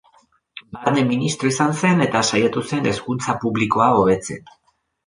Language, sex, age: Basque, male, 40-49